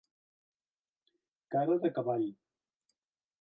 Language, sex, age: Catalan, male, 70-79